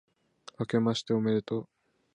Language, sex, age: Japanese, male, 19-29